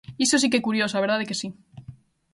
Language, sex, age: Galician, female, 19-29